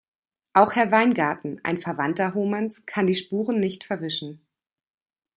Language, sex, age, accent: German, female, 30-39, Deutschland Deutsch